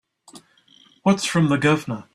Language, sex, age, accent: English, male, 60-69, New Zealand English